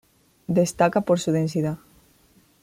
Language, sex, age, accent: Spanish, female, 19-29, España: Sur peninsular (Andalucia, Extremadura, Murcia)